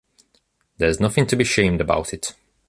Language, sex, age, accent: English, male, under 19, England English